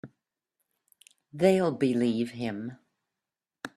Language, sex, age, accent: English, female, 70-79, United States English